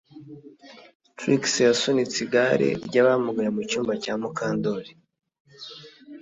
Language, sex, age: Kinyarwanda, male, 19-29